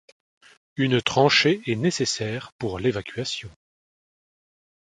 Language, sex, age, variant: French, male, 40-49, Français de métropole